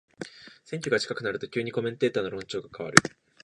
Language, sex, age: Japanese, male, 19-29